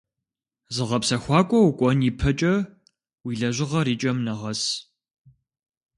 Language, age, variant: Kabardian, 19-29, Адыгэбзэ (Къэбэрдей, Кирил, псоми зэдай)